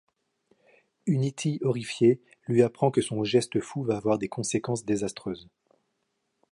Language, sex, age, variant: French, male, 30-39, Français de métropole